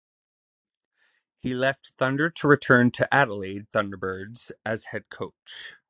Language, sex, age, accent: English, male, 19-29, United States English